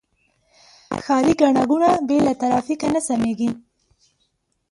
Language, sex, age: Pashto, female, 19-29